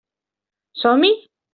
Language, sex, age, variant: Catalan, female, 19-29, Central